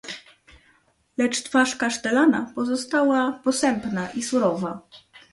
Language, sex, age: Polish, female, 19-29